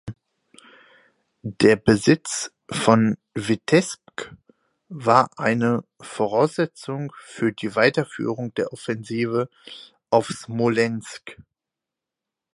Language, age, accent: German, 19-29, Deutschland Deutsch